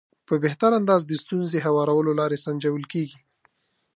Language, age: Pashto, 19-29